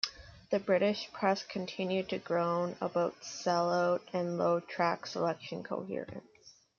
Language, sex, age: English, female, 19-29